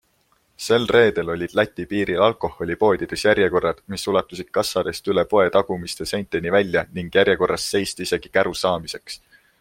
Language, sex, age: Estonian, male, 19-29